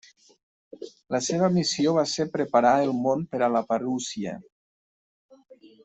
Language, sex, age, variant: Catalan, male, 40-49, Nord-Occidental